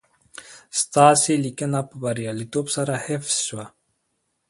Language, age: Pashto, 19-29